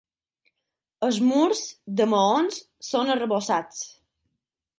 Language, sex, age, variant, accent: Catalan, female, 19-29, Balear, mallorquí